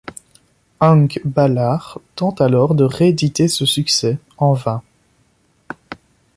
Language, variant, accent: French, Français d'Europe, Français de Belgique